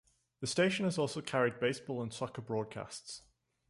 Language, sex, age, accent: English, male, 19-29, England English